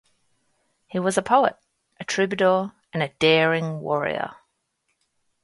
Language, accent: English, Australian English